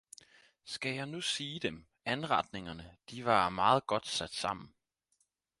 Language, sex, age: Danish, male, 19-29